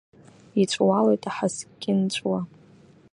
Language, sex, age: Abkhazian, female, under 19